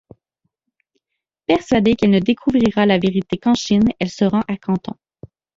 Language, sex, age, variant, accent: French, female, 30-39, Français d'Amérique du Nord, Français du Canada